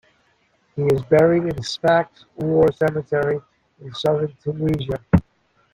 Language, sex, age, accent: English, male, 60-69, United States English